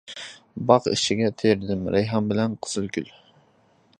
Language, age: Uyghur, 19-29